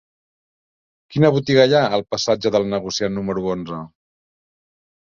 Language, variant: Catalan, Central